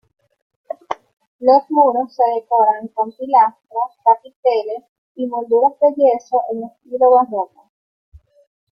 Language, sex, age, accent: Spanish, female, 30-39, Andino-Pacífico: Colombia, Perú, Ecuador, oeste de Bolivia y Venezuela andina